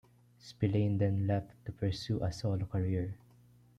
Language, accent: English, Filipino